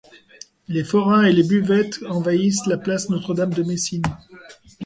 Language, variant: French, Français de métropole